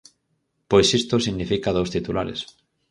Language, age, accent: Galician, 19-29, Normativo (estándar)